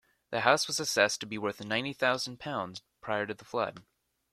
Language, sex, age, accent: English, male, under 19, United States English